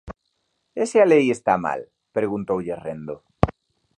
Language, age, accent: Galician, 30-39, Normativo (estándar)